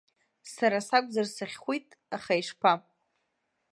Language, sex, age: Abkhazian, female, under 19